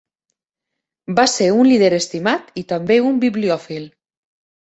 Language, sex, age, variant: Catalan, female, 40-49, Nord-Occidental